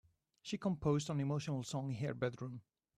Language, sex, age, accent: English, male, 40-49, England English